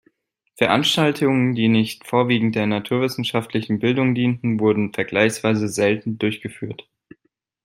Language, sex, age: German, male, 19-29